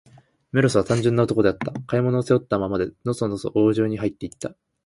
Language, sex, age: Japanese, male, 19-29